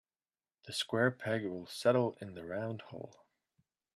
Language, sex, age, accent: English, male, 19-29, United States English